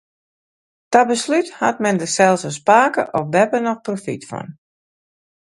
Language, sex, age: Western Frisian, female, 50-59